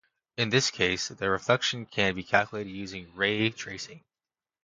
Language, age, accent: English, 19-29, United States English